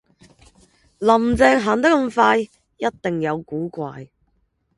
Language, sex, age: Cantonese, female, 19-29